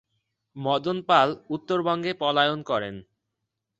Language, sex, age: Bengali, male, 19-29